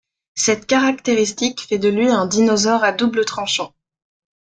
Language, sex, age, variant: French, female, 19-29, Français de métropole